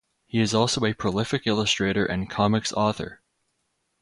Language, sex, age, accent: English, male, 19-29, United States English